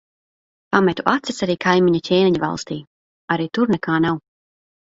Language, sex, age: Latvian, female, 30-39